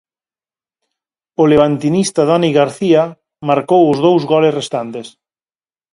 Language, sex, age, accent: Galician, male, 40-49, Normativo (estándar)